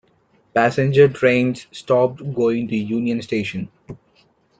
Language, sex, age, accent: English, male, 19-29, India and South Asia (India, Pakistan, Sri Lanka)